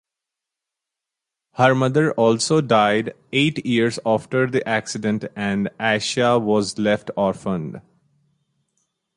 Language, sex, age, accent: English, male, 19-29, India and South Asia (India, Pakistan, Sri Lanka)